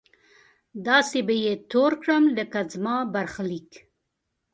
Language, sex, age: Pashto, female, 40-49